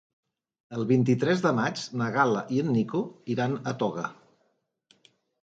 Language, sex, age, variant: Catalan, male, 50-59, Central